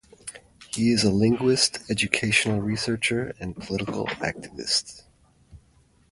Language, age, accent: English, 40-49, United States English